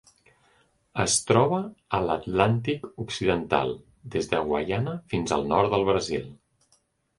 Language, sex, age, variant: Catalan, male, 40-49, Central